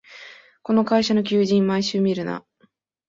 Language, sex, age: Japanese, female, 19-29